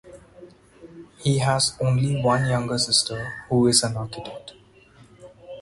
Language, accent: English, India and South Asia (India, Pakistan, Sri Lanka)